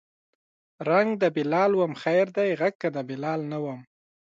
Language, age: Pashto, 19-29